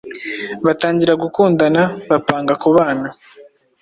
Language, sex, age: Kinyarwanda, male, 19-29